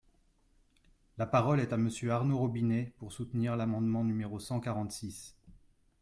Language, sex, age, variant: French, male, 30-39, Français de métropole